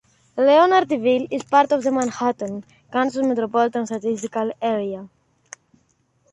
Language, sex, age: English, male, 40-49